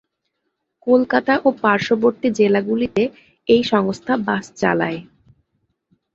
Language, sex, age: Bengali, female, 19-29